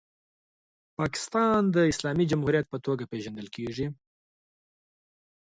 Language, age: Pashto, 19-29